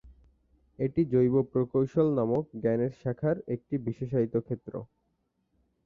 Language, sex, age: Bengali, male, 19-29